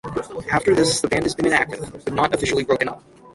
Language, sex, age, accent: English, male, 19-29, United States English